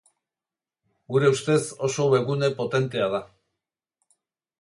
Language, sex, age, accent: Basque, male, 60-69, Erdialdekoa edo Nafarra (Gipuzkoa, Nafarroa)